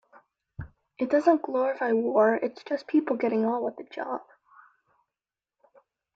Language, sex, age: English, female, 19-29